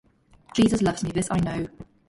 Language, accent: English, England English